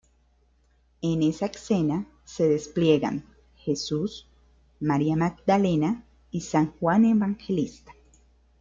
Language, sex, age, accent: Spanish, female, 30-39, Caribe: Cuba, Venezuela, Puerto Rico, República Dominicana, Panamá, Colombia caribeña, México caribeño, Costa del golfo de México